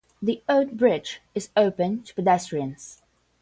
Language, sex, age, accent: English, female, 19-29, United States English; England English